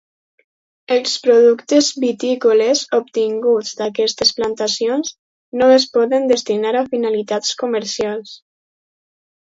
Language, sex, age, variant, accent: Catalan, female, under 19, Alacantí, valencià